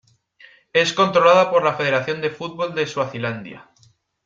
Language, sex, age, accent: Spanish, male, 19-29, España: Centro-Sur peninsular (Madrid, Toledo, Castilla-La Mancha)